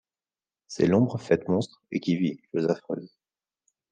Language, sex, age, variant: French, male, 30-39, Français de métropole